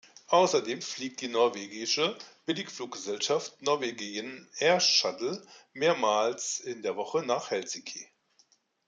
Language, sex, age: German, male, 50-59